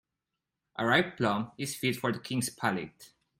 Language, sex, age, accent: English, male, 19-29, Filipino